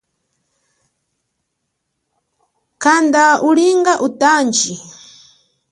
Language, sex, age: Chokwe, female, 30-39